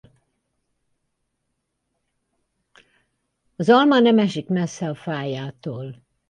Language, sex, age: Hungarian, female, 70-79